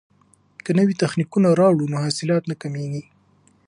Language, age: Pashto, 19-29